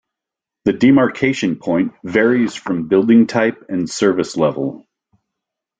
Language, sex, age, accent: English, male, 50-59, United States English